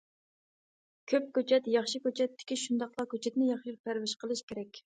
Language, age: Uyghur, 19-29